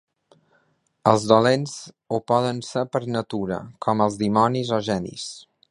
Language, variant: Catalan, Balear